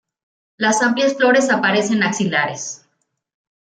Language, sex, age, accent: Spanish, female, 40-49, México